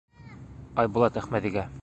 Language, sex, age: Bashkir, male, 30-39